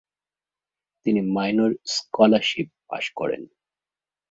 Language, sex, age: Bengali, male, 40-49